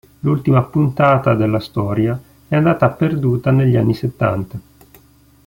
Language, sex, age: Italian, male, 19-29